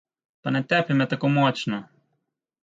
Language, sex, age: Slovenian, male, 19-29